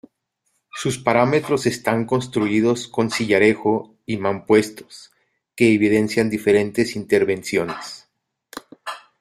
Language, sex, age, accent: Spanish, male, 30-39, México